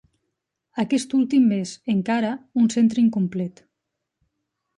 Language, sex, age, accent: Catalan, female, 30-39, valencià